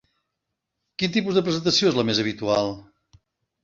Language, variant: Catalan, Septentrional